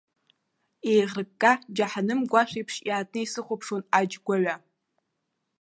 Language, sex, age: Abkhazian, female, 19-29